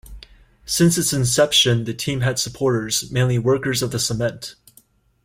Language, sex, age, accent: English, male, 19-29, United States English